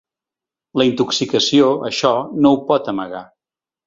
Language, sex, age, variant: Catalan, male, 60-69, Central